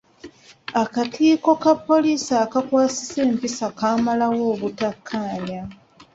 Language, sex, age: Ganda, female, 30-39